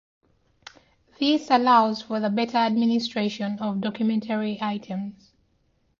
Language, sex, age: English, female, 30-39